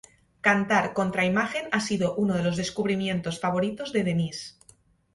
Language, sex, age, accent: Spanish, female, 19-29, España: Centro-Sur peninsular (Madrid, Toledo, Castilla-La Mancha)